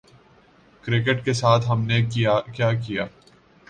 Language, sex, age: Urdu, male, 19-29